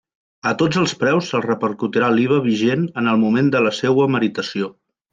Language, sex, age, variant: Catalan, male, 30-39, Central